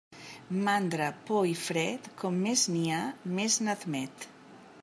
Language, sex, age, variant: Catalan, female, 50-59, Central